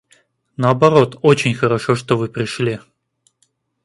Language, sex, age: Russian, male, 30-39